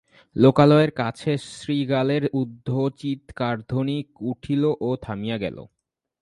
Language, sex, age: Bengali, male, 19-29